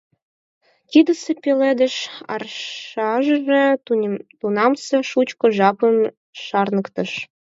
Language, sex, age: Mari, female, under 19